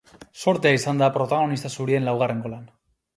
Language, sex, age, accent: Basque, male, 30-39, Mendebalekoa (Araba, Bizkaia, Gipuzkoako mendebaleko herri batzuk)